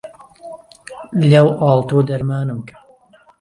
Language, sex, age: Central Kurdish, male, 30-39